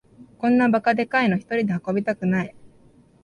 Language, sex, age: Japanese, female, 19-29